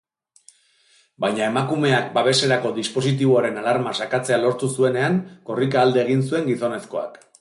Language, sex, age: Basque, male, 40-49